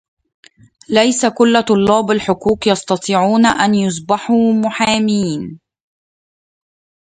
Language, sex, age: Arabic, female, 19-29